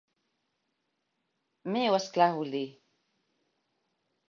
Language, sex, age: Catalan, female, 40-49